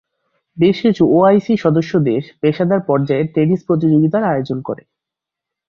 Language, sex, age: Bengali, male, 19-29